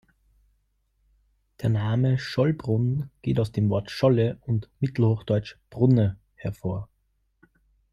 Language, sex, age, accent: German, male, 19-29, Österreichisches Deutsch